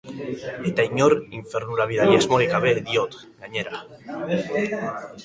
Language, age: Basque, under 19